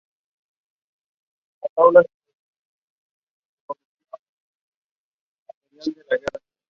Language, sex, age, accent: Spanish, male, 19-29, México